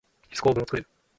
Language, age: Japanese, 19-29